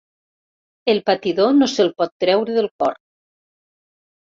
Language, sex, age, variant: Catalan, female, 60-69, Septentrional